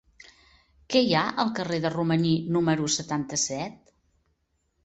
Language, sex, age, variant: Catalan, female, 60-69, Central